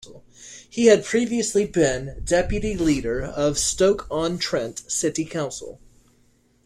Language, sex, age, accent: English, male, 19-29, United States English